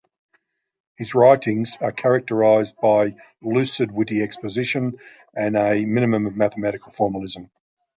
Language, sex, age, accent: English, male, 60-69, Australian English